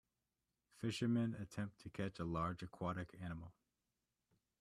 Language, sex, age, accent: English, male, 19-29, United States English